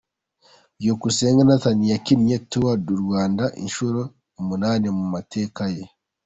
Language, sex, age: Kinyarwanda, male, 19-29